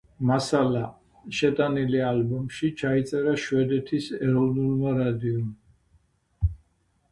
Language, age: Georgian, 60-69